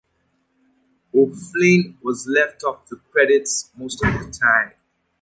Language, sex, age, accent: English, male, 30-39, United States English